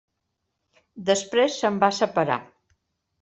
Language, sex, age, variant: Catalan, female, 60-69, Central